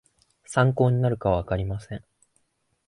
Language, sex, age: Japanese, male, 19-29